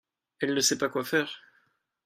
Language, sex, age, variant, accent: French, male, 19-29, Français d'Europe, Français de Belgique